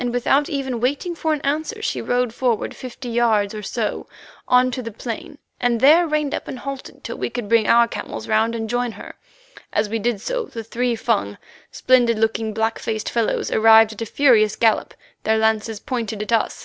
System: none